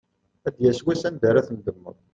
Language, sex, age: Kabyle, male, 30-39